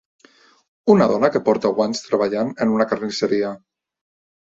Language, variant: Catalan, Central